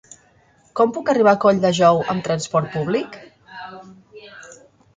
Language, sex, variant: Catalan, female, Central